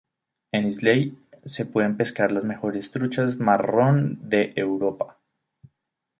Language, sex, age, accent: Spanish, male, 30-39, Andino-Pacífico: Colombia, Perú, Ecuador, oeste de Bolivia y Venezuela andina